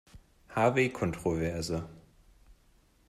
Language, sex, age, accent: German, male, 19-29, Deutschland Deutsch